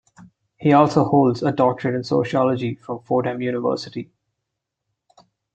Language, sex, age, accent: English, male, 19-29, India and South Asia (India, Pakistan, Sri Lanka)